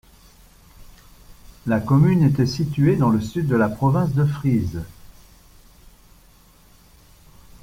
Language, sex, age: French, male, 60-69